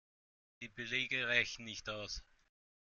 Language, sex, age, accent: German, male, 30-39, Österreichisches Deutsch